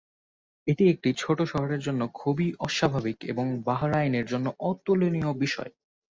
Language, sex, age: Bengali, male, 19-29